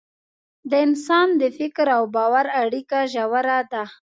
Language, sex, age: Pashto, female, 30-39